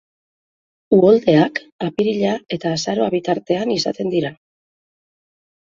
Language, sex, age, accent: Basque, female, 50-59, Mendebalekoa (Araba, Bizkaia, Gipuzkoako mendebaleko herri batzuk)